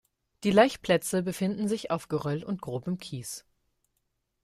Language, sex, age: German, female, 19-29